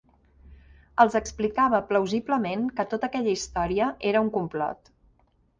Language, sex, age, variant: Catalan, female, 50-59, Central